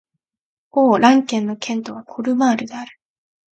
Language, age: Japanese, 19-29